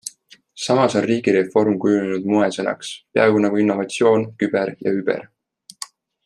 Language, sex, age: Estonian, male, 19-29